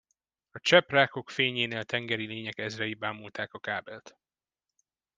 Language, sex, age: Hungarian, male, 19-29